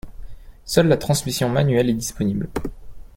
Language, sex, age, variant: French, male, 19-29, Français de métropole